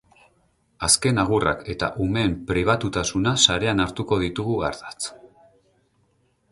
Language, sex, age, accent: Basque, male, 40-49, Mendebalekoa (Araba, Bizkaia, Gipuzkoako mendebaleko herri batzuk)